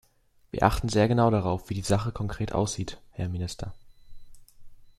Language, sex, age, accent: German, male, under 19, Deutschland Deutsch